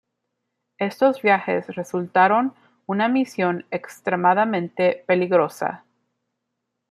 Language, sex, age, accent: Spanish, female, 19-29, México